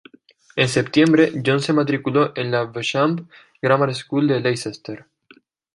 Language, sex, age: Spanish, female, 19-29